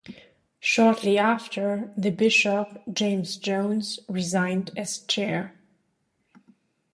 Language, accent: English, United States English